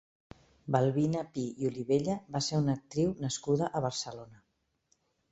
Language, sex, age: Catalan, female, 50-59